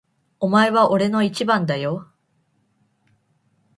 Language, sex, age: Japanese, female, 19-29